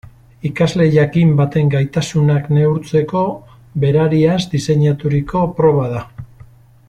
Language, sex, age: Basque, male, 60-69